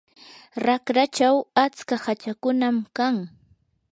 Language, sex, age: Yanahuanca Pasco Quechua, female, 19-29